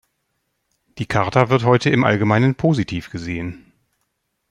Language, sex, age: German, male, 40-49